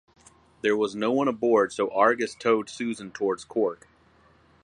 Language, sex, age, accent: English, male, 40-49, United States English